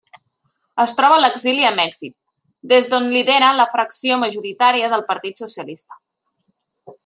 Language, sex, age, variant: Catalan, female, 30-39, Central